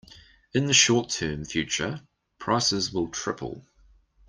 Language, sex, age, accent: English, male, 40-49, New Zealand English